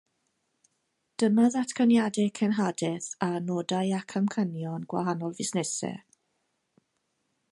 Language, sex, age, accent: Welsh, female, 40-49, Y Deyrnas Unedig Cymraeg